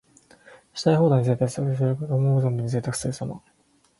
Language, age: Japanese, 19-29